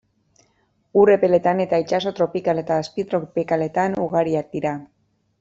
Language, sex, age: Basque, female, 40-49